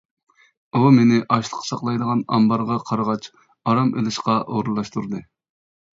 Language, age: Uyghur, 19-29